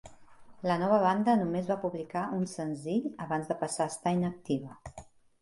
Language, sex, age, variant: Catalan, female, 40-49, Central